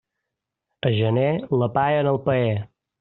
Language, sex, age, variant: Catalan, male, 19-29, Balear